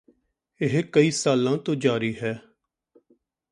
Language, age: Punjabi, 40-49